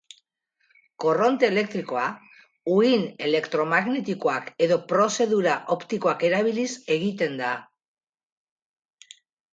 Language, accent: Basque, Mendebalekoa (Araba, Bizkaia, Gipuzkoako mendebaleko herri batzuk)